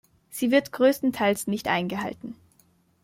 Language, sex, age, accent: German, female, under 19, Österreichisches Deutsch